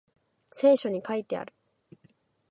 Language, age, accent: Japanese, 19-29, 標準語